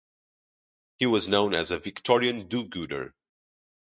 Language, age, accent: English, 19-29, United States English